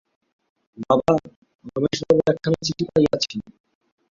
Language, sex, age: Bengali, male, 19-29